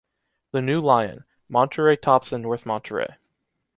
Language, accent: English, United States English